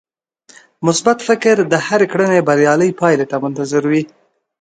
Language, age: Pashto, 19-29